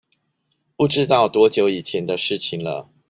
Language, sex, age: Chinese, male, 50-59